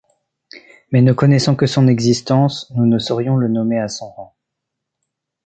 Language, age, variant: French, 19-29, Français de métropole